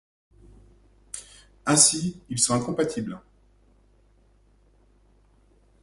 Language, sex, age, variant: French, male, 40-49, Français de métropole